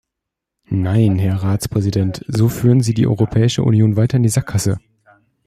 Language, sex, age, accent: German, male, 19-29, Deutschland Deutsch